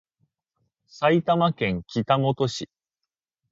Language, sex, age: Japanese, male, under 19